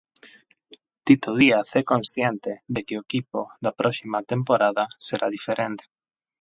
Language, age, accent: Galician, 30-39, Atlántico (seseo e gheada); Normativo (estándar); Neofalante